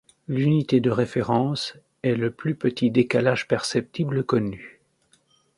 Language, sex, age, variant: French, male, 60-69, Français de métropole